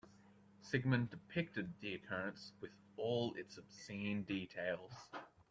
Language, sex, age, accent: English, male, 19-29, Australian English